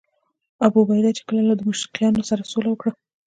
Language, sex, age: Pashto, female, 19-29